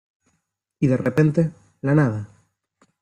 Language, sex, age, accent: Spanish, male, 19-29, Rioplatense: Argentina, Uruguay, este de Bolivia, Paraguay